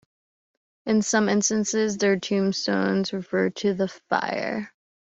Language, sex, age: English, female, 19-29